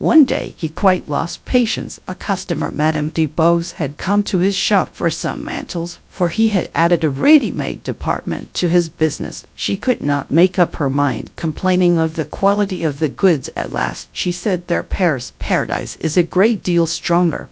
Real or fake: fake